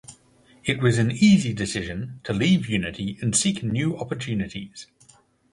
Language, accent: English, Australian English